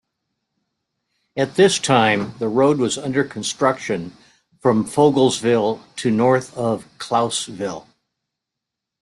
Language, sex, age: English, male, 70-79